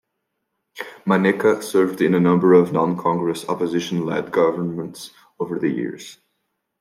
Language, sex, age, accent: English, male, 19-29, United States English